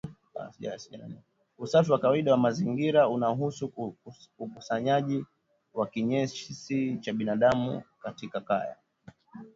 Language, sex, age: Swahili, female, 19-29